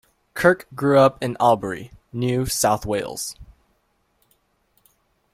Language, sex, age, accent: English, male, under 19, United States English